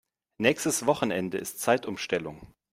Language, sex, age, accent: German, male, 30-39, Deutschland Deutsch